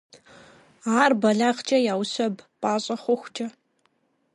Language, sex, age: Kabardian, female, 19-29